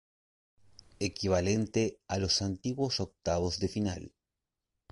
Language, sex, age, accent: Spanish, male, 40-49, Rioplatense: Argentina, Uruguay, este de Bolivia, Paraguay